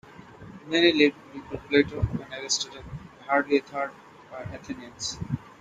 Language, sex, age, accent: English, male, 19-29, India and South Asia (India, Pakistan, Sri Lanka)